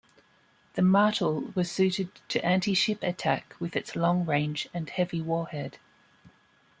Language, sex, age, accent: English, female, 30-39, Australian English